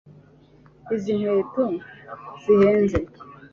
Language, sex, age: Kinyarwanda, female, 40-49